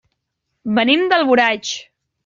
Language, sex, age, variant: Catalan, female, 19-29, Central